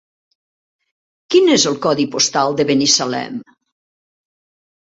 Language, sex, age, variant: Catalan, female, 60-69, Central